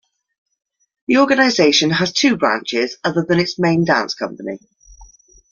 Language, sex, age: English, female, 30-39